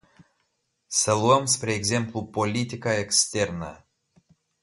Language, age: Romanian, 19-29